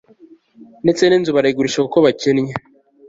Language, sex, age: Kinyarwanda, male, 19-29